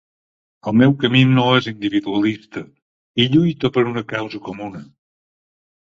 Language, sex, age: Catalan, male, 50-59